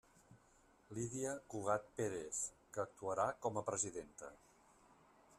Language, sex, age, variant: Catalan, male, 50-59, Central